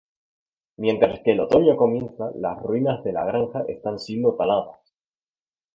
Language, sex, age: Spanish, male, 19-29